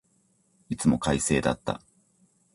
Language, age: Japanese, 40-49